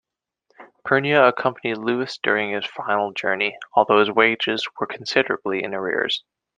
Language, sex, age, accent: English, male, 19-29, United States English